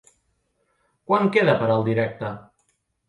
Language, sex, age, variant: Catalan, male, 30-39, Central